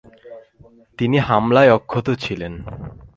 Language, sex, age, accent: Bengali, male, 19-29, প্রমিত; চলিত